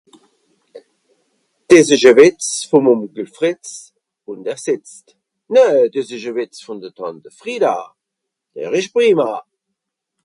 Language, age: Swiss German, 60-69